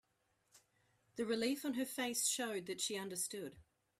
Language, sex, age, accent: English, female, 40-49, Australian English